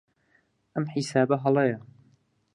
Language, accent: Central Kurdish, سۆرانی